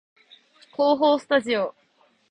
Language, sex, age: Japanese, female, 19-29